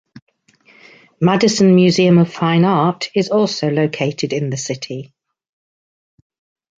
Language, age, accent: English, 50-59, England English